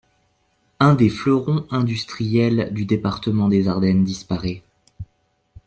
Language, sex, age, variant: French, male, 19-29, Français de métropole